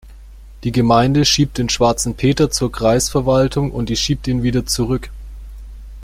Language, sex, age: German, male, 30-39